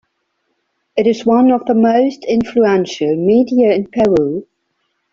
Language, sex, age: English, female, 40-49